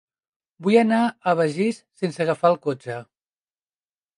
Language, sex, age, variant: Catalan, male, 30-39, Central